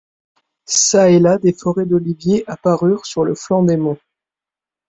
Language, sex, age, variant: French, male, 19-29, Français de métropole